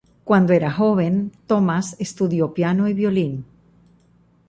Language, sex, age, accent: Spanish, female, 60-69, Caribe: Cuba, Venezuela, Puerto Rico, República Dominicana, Panamá, Colombia caribeña, México caribeño, Costa del golfo de México